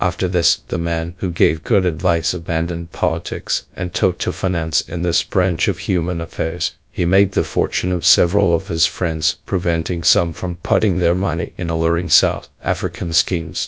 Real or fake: fake